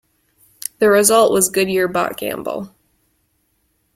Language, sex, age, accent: English, female, 19-29, United States English